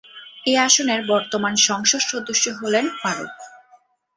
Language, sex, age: Bengali, female, under 19